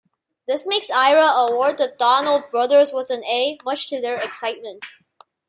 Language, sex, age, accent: English, male, under 19, United States English